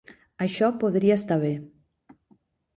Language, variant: Catalan, Nord-Occidental